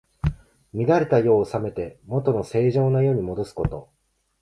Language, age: Japanese, 19-29